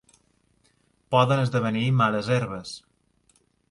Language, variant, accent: Catalan, Balear, mallorquí